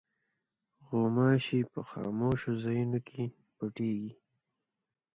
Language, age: Pashto, 19-29